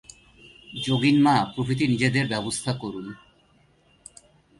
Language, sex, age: Bengali, male, 30-39